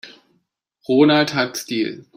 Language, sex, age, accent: German, male, 30-39, Deutschland Deutsch